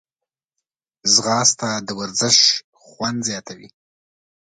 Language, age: Pashto, 19-29